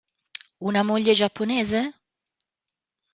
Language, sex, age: Italian, female, 40-49